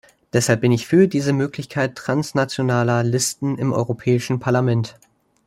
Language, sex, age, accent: German, male, under 19, Deutschland Deutsch